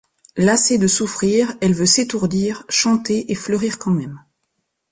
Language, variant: French, Français de métropole